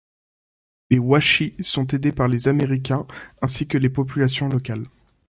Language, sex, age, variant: French, male, under 19, Français de métropole